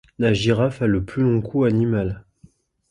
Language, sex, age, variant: French, male, 19-29, Français de métropole